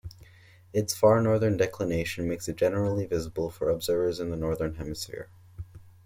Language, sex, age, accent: English, male, 19-29, United States English